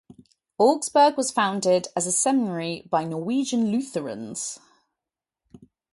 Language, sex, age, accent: English, female, 19-29, England English